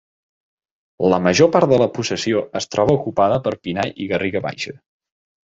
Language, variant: Catalan, Nord-Occidental